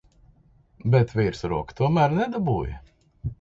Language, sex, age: Latvian, male, 50-59